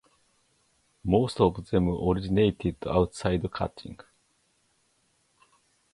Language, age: English, 50-59